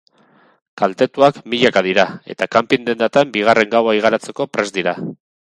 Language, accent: Basque, Erdialdekoa edo Nafarra (Gipuzkoa, Nafarroa)